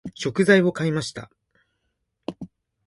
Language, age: Japanese, under 19